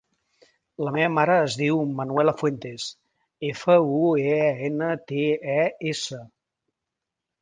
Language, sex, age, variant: Catalan, male, 50-59, Central